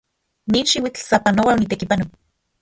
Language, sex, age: Central Puebla Nahuatl, female, 40-49